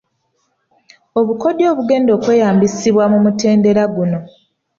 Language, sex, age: Ganda, female, 30-39